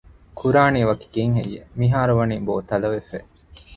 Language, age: Divehi, 30-39